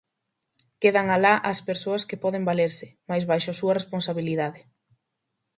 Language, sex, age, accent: Galician, female, 19-29, Normativo (estándar)